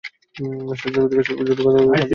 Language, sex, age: Bengali, male, 19-29